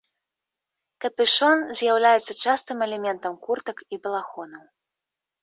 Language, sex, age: Belarusian, female, under 19